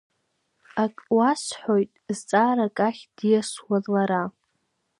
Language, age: Abkhazian, under 19